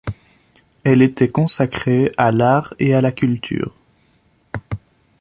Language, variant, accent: French, Français d'Europe, Français de Belgique